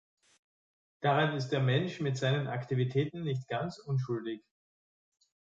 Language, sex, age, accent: German, male, 30-39, Österreichisches Deutsch